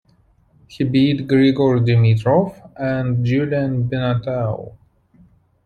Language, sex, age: English, male, 30-39